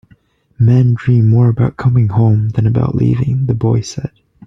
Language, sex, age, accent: English, male, 19-29, Canadian English